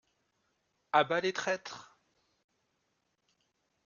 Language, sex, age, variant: French, male, 30-39, Français de métropole